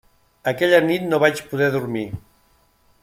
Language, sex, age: Catalan, male, 60-69